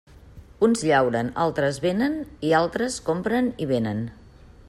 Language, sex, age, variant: Catalan, female, 50-59, Central